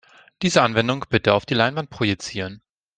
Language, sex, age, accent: German, male, 30-39, Deutschland Deutsch